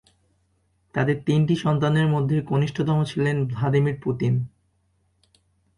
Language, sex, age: Bengali, male, 19-29